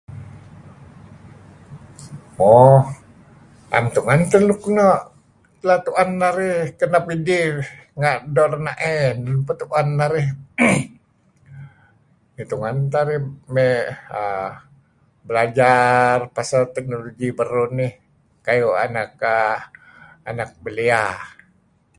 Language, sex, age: Kelabit, male, 60-69